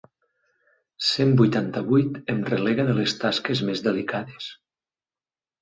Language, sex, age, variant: Catalan, male, 50-59, Nord-Occidental